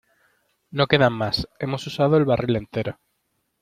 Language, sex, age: Spanish, male, 19-29